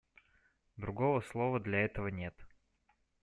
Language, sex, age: Russian, male, 19-29